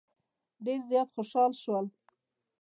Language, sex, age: Pashto, female, 30-39